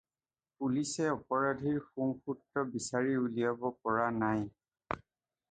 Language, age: Assamese, 40-49